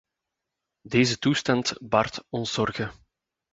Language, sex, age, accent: Dutch, male, 30-39, Belgisch Nederlands